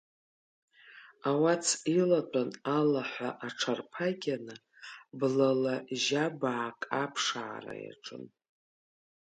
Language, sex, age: Abkhazian, female, 50-59